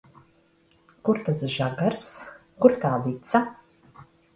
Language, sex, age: Latvian, female, 50-59